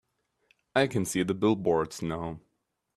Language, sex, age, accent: English, male, under 19, United States English